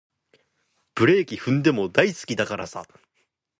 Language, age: Japanese, under 19